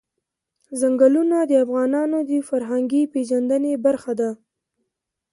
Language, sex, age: Pashto, female, 19-29